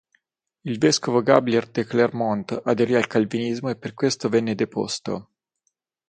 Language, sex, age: Italian, male, 30-39